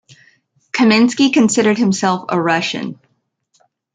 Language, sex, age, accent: English, female, 40-49, United States English